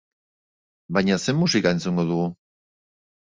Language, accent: Basque, Erdialdekoa edo Nafarra (Gipuzkoa, Nafarroa)